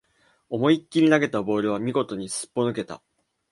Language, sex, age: Japanese, male, 19-29